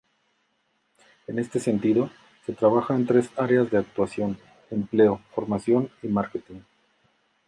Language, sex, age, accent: Spanish, male, 40-49, México